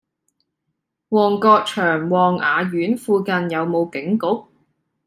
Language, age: Cantonese, 19-29